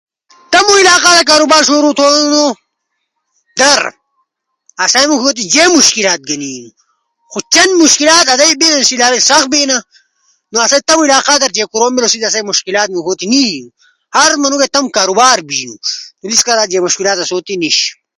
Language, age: Ushojo, under 19